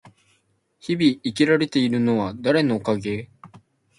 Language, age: Japanese, under 19